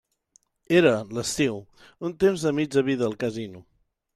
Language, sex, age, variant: Catalan, male, 30-39, Central